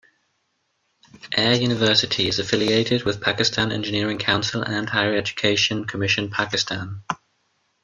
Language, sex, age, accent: English, male, 19-29, England English